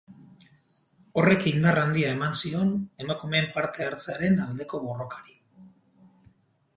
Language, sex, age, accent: Basque, male, 40-49, Mendebalekoa (Araba, Bizkaia, Gipuzkoako mendebaleko herri batzuk)